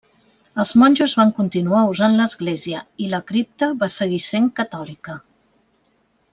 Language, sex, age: Catalan, female, 40-49